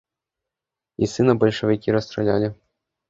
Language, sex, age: Belarusian, male, 19-29